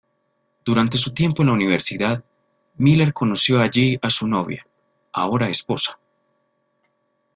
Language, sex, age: Spanish, male, 30-39